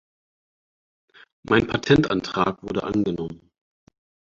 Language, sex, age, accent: German, male, 30-39, Deutschland Deutsch